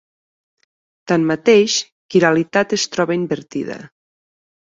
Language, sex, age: Catalan, female, 30-39